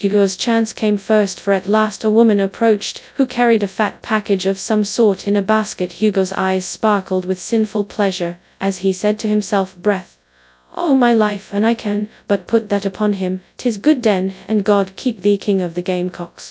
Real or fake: fake